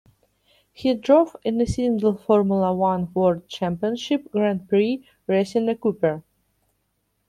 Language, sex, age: English, female, 19-29